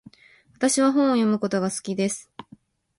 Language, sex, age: Japanese, female, 19-29